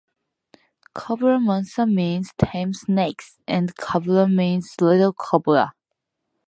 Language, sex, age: English, female, 19-29